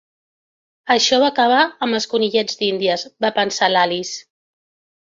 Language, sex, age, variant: Catalan, female, 30-39, Central